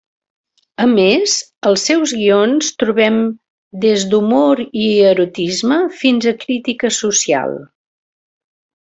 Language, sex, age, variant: Catalan, female, 60-69, Central